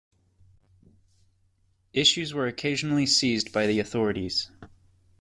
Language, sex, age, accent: English, male, 19-29, United States English